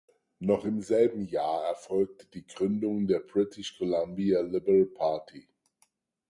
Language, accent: German, Deutschland Deutsch